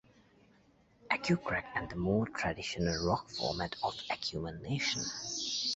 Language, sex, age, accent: English, male, 19-29, England English